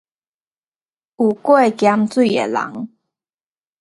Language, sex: Min Nan Chinese, female